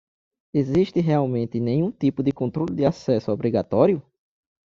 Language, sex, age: Portuguese, male, 19-29